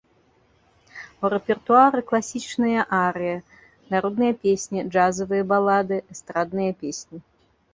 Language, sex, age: Belarusian, female, 40-49